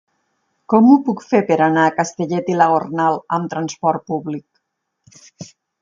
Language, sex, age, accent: Catalan, female, 40-49, Tortosí